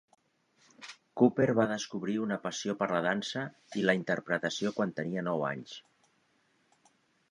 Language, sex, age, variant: Catalan, male, 50-59, Central